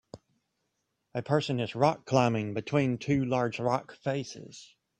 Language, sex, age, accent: English, male, 40-49, United States English